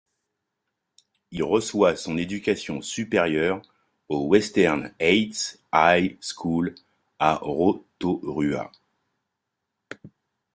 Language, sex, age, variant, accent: French, male, 40-49, Français des départements et régions d'outre-mer, Français de Guadeloupe